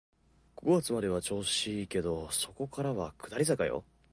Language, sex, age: Japanese, male, under 19